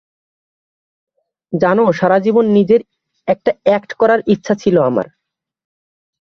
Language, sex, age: Bengali, male, 19-29